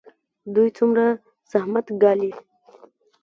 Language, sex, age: Pashto, female, 19-29